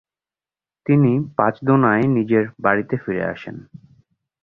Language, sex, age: Bengali, male, 19-29